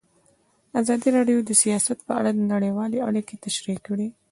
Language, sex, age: Pashto, female, 19-29